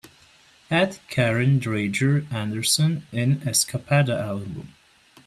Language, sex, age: English, male, 19-29